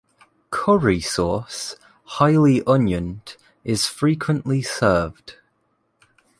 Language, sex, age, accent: English, male, 19-29, England English